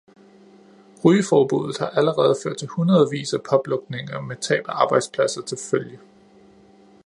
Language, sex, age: Danish, male, 30-39